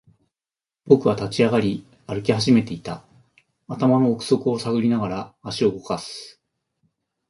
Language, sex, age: Japanese, male, 50-59